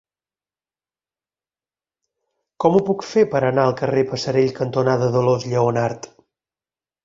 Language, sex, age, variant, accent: Catalan, male, 30-39, Balear, mallorquí